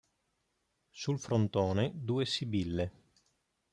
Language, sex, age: Italian, male, 50-59